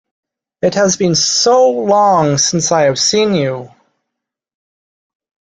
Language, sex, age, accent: English, male, 19-29, Canadian English